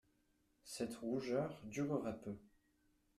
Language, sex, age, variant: French, male, under 19, Français de métropole